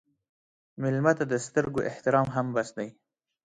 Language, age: Pashto, 19-29